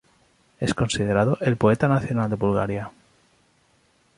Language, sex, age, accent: Spanish, male, 40-49, España: Centro-Sur peninsular (Madrid, Toledo, Castilla-La Mancha)